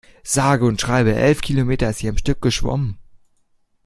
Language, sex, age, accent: German, male, under 19, Deutschland Deutsch